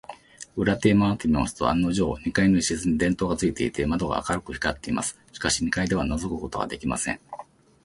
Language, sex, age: Japanese, male, 40-49